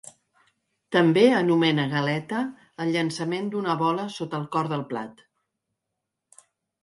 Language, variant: Catalan, Central